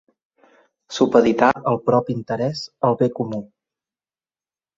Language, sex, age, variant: Catalan, male, 40-49, Central